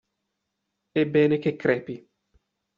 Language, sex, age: Italian, male, 30-39